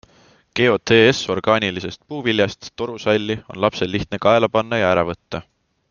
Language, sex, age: Estonian, male, 19-29